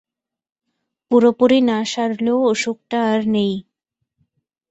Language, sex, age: Bengali, female, 19-29